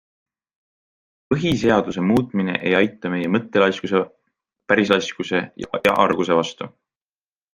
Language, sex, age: Estonian, male, 19-29